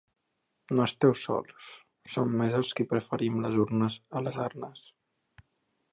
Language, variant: Catalan, Central